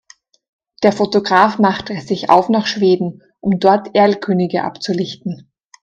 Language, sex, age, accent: German, female, 30-39, Österreichisches Deutsch